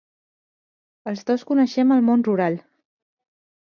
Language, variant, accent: Catalan, Central, central